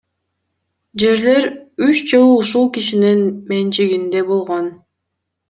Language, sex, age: Kyrgyz, female, 19-29